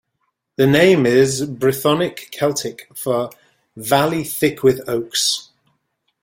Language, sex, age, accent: English, male, 40-49, England English